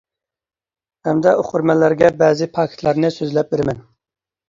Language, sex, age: Uyghur, male, 30-39